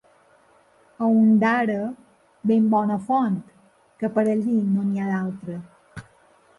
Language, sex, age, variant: Catalan, female, 50-59, Balear